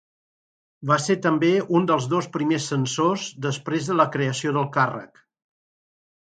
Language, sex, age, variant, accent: Catalan, male, 60-69, Central, central